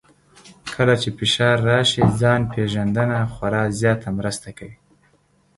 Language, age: Pashto, 30-39